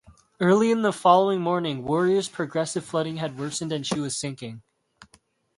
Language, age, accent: English, under 19, United States English